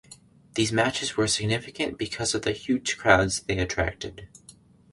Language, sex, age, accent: English, male, under 19, Canadian English